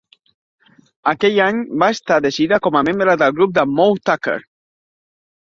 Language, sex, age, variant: Catalan, male, 19-29, Central